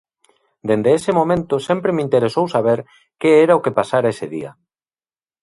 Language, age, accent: Galician, 40-49, Normativo (estándar)